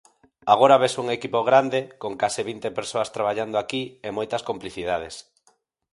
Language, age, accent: Galician, 40-49, Normativo (estándar)